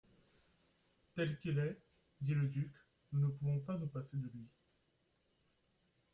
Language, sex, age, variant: French, male, 19-29, Français de métropole